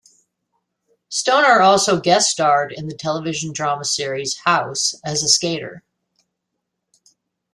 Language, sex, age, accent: English, female, 50-59, United States English